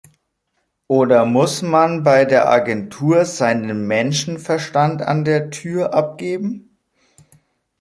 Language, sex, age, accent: German, male, 30-39, Deutschland Deutsch